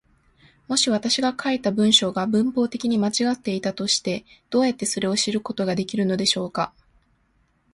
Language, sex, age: Japanese, female, 19-29